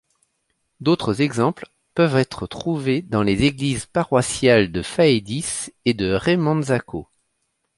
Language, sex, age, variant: French, male, 30-39, Français de métropole